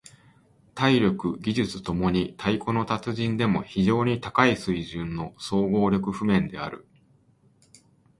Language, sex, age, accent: Japanese, male, 40-49, 関西弁